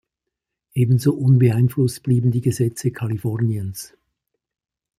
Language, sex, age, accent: German, male, 70-79, Schweizerdeutsch